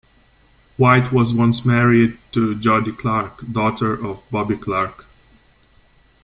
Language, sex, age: English, male, 30-39